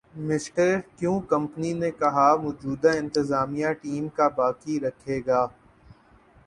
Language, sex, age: Urdu, male, 19-29